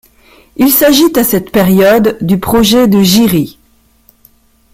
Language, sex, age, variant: French, female, 50-59, Français de métropole